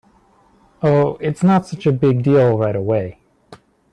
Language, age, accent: English, 19-29, United States English